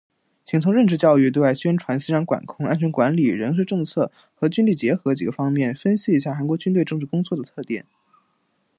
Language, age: Chinese, under 19